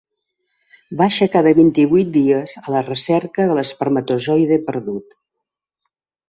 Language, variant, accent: Catalan, Central, central